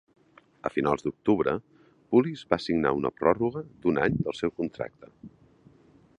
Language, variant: Catalan, Nord-Occidental